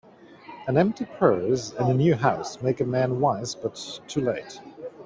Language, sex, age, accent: English, male, 19-29, England English